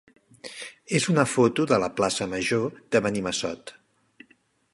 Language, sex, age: Catalan, male, 50-59